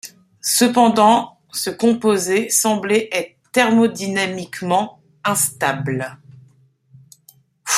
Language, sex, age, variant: French, female, 30-39, Français de métropole